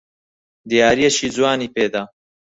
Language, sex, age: Central Kurdish, male, 19-29